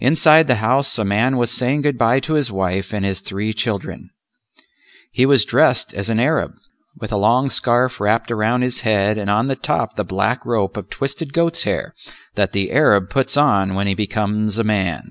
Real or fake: real